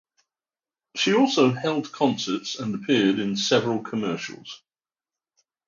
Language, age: English, 60-69